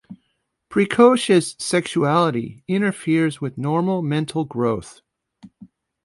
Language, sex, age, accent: English, male, 50-59, United States English